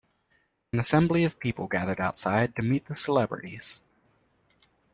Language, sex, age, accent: English, male, 19-29, United States English